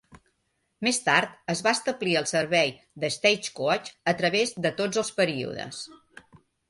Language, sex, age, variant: Catalan, female, 50-59, Central